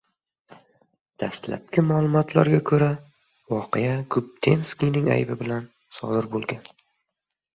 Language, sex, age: Uzbek, male, 19-29